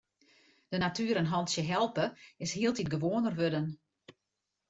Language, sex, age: Western Frisian, female, 50-59